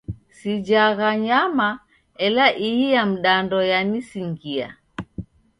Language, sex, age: Taita, female, 60-69